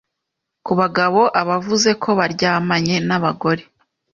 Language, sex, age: Kinyarwanda, female, 19-29